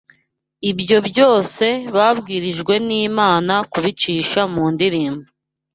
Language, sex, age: Kinyarwanda, female, 19-29